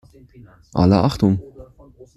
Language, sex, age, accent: German, male, 19-29, Deutschland Deutsch